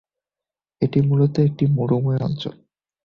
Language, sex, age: Bengali, male, 19-29